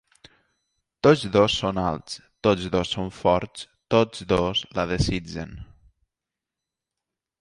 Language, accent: Catalan, valencià